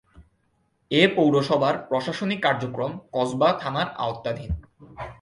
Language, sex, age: Bengali, male, 19-29